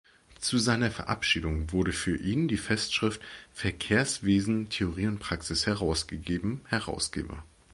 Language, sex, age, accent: German, male, 30-39, Deutschland Deutsch